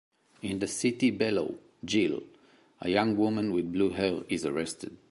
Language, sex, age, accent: English, male, 30-39, Canadian English